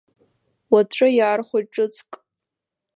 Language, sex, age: Abkhazian, female, under 19